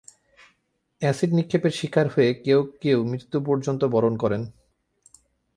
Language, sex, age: Bengali, male, 19-29